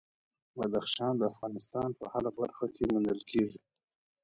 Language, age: Pashto, 30-39